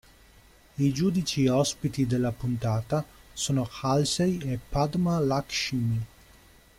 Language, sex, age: Italian, male, 30-39